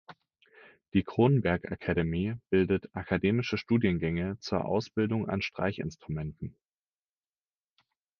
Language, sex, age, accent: German, male, 19-29, Deutschland Deutsch